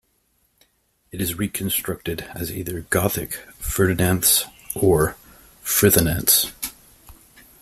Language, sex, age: English, male, 40-49